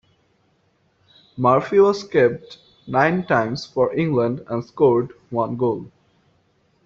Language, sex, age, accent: English, male, 19-29, India and South Asia (India, Pakistan, Sri Lanka)